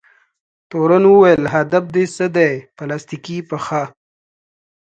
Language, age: Pashto, 30-39